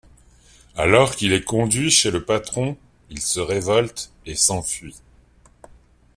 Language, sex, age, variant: French, male, 50-59, Français de métropole